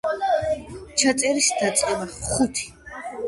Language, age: Georgian, 90+